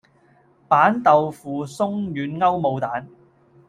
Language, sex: Cantonese, male